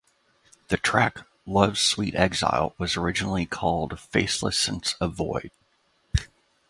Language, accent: English, United States English